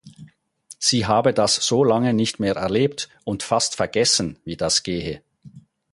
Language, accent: German, Schweizerdeutsch